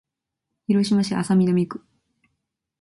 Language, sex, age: Japanese, female, 19-29